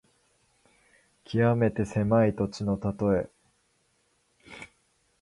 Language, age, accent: Japanese, under 19, 標準語